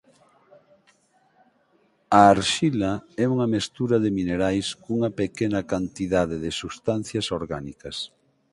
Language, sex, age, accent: Galician, male, 50-59, Normativo (estándar)